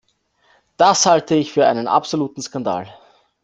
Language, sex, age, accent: German, male, 19-29, Österreichisches Deutsch